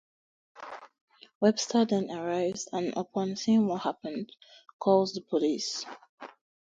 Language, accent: English, Nigerian